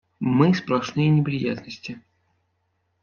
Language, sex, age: Russian, male, 19-29